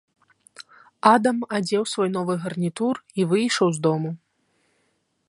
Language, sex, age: Belarusian, female, 19-29